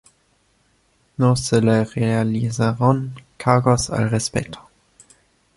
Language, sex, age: Spanish, male, 19-29